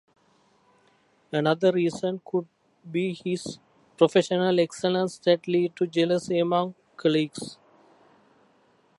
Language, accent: English, United States English